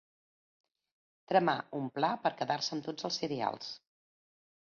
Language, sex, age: Catalan, female, 40-49